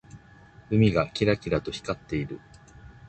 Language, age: Japanese, 40-49